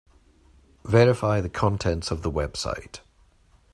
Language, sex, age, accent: English, male, 60-69, Scottish English